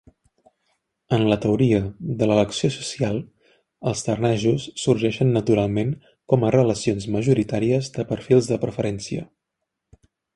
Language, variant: Catalan, Central